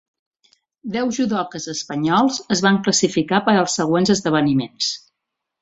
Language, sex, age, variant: Catalan, male, 40-49, Central